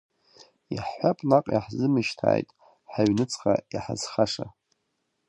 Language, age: Abkhazian, 30-39